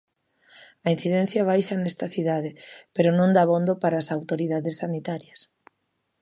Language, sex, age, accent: Galician, female, 40-49, Normativo (estándar)